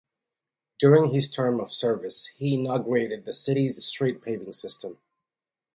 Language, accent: English, United States English